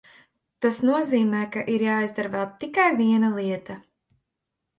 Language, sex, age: Latvian, female, 30-39